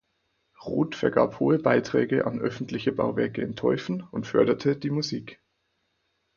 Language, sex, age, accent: German, male, 19-29, Deutschland Deutsch; Österreichisches Deutsch